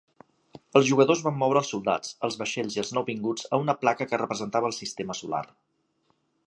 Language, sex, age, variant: Catalan, male, 50-59, Central